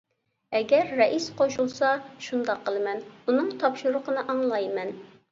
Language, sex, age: Uyghur, female, 19-29